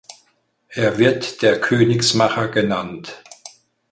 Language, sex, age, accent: German, male, 60-69, Deutschland Deutsch